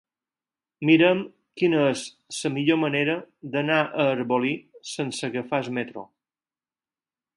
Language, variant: Catalan, Balear